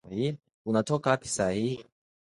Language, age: Swahili, 19-29